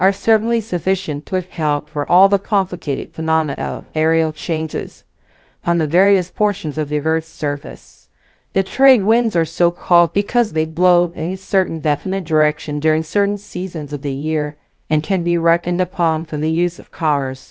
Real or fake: fake